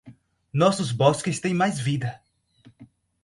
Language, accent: Portuguese, Nordestino